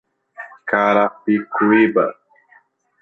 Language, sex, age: Portuguese, male, 30-39